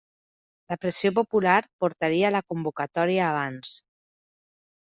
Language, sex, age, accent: Catalan, female, 30-39, valencià